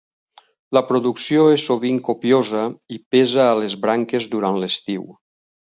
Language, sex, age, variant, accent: Catalan, male, 60-69, Valencià central, valencià